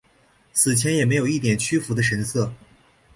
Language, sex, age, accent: Chinese, male, 19-29, 出生地：黑龙江省